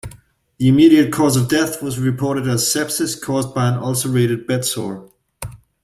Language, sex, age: English, male, 40-49